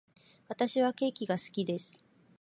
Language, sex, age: Japanese, female, 19-29